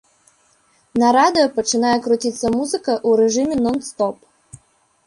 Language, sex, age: Belarusian, female, 19-29